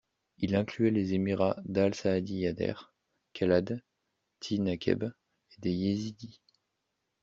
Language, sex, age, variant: French, male, 19-29, Français de métropole